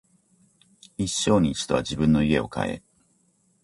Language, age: Japanese, 40-49